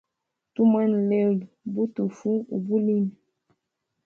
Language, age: Hemba, 30-39